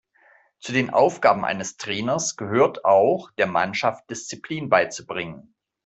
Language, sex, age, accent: German, male, 40-49, Deutschland Deutsch